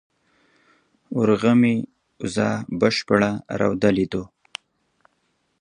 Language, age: Pashto, 30-39